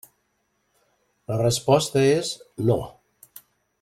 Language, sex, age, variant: Catalan, male, 19-29, Nord-Occidental